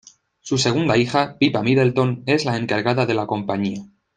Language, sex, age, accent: Spanish, male, 19-29, España: Centro-Sur peninsular (Madrid, Toledo, Castilla-La Mancha)